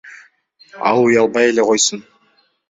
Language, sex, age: Kyrgyz, male, 19-29